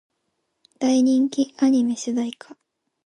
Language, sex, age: Japanese, female, 19-29